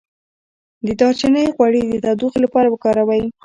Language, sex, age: Pashto, female, under 19